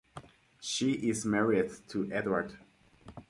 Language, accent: English, United States English